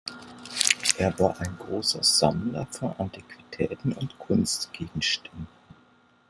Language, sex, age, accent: German, male, 30-39, Deutschland Deutsch